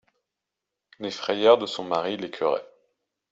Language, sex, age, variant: French, male, 30-39, Français de métropole